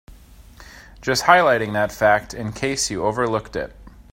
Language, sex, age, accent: English, male, 30-39, United States English